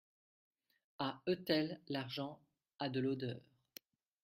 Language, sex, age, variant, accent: French, male, 19-29, Français d'Europe, Français de Belgique